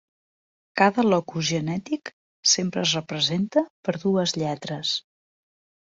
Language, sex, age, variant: Catalan, female, 40-49, Central